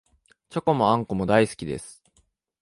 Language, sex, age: Japanese, male, 19-29